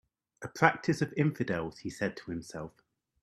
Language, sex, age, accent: English, male, 30-39, England English